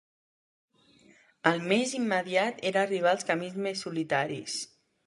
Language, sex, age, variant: Catalan, male, 19-29, Central